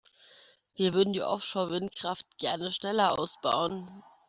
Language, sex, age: German, female, 19-29